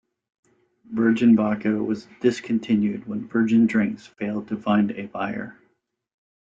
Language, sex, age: English, male, 40-49